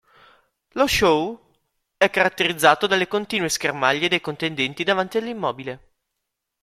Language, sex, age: Italian, male, 30-39